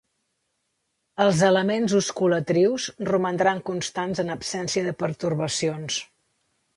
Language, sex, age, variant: Catalan, female, 40-49, Central